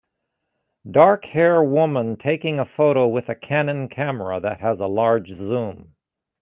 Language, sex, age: English, male, 50-59